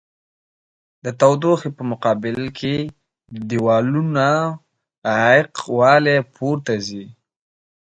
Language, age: Pashto, 19-29